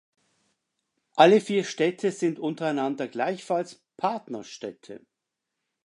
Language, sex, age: German, male, 50-59